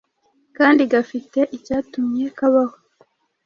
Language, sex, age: Kinyarwanda, female, 30-39